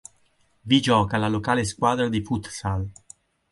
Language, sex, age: Italian, male, 50-59